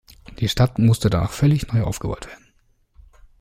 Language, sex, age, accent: German, male, 30-39, Deutschland Deutsch